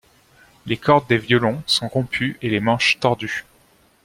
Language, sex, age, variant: French, male, 19-29, Français de métropole